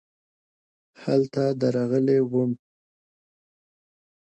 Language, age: Pashto, 19-29